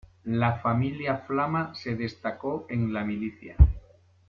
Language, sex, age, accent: Spanish, male, 40-49, España: Sur peninsular (Andalucia, Extremadura, Murcia)